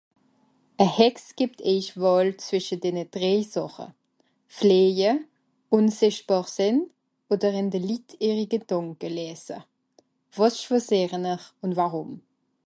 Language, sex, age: Swiss German, female, 19-29